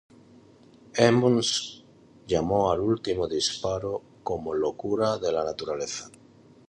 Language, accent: Spanish, España: Norte peninsular (Asturias, Castilla y León, Cantabria, País Vasco, Navarra, Aragón, La Rioja, Guadalajara, Cuenca)